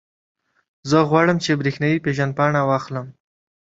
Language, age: Pashto, 19-29